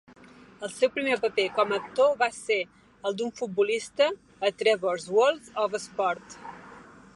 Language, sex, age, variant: Catalan, female, 40-49, Central